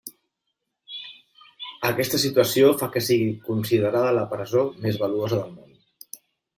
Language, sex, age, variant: Catalan, male, 30-39, Septentrional